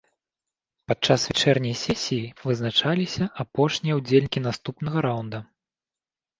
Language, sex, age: Belarusian, male, 30-39